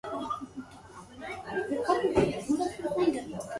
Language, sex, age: English, female, 19-29